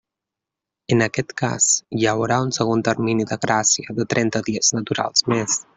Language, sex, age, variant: Catalan, male, 19-29, Central